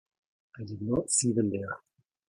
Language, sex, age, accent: English, male, 50-59, Scottish English